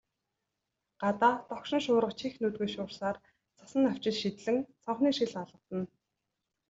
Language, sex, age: Mongolian, female, 19-29